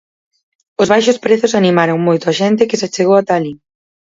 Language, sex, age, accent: Galician, female, 19-29, Oriental (común en zona oriental); Normativo (estándar)